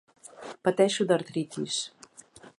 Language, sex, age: Catalan, female, 50-59